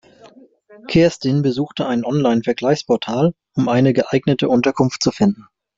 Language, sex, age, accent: German, male, 30-39, Deutschland Deutsch